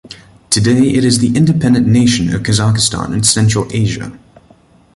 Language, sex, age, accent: English, male, 19-29, United States English